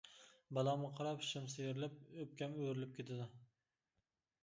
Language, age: Uyghur, 19-29